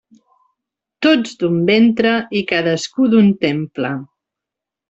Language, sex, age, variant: Catalan, female, 40-49, Central